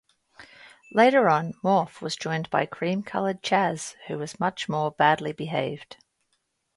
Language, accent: English, Australian English